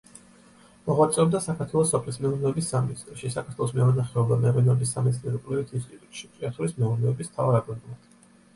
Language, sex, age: Georgian, male, 30-39